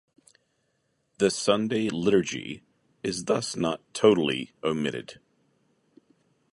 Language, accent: English, United States English